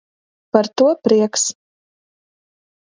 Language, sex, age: Latvian, female, 30-39